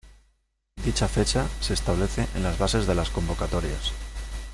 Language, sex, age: Spanish, male, 40-49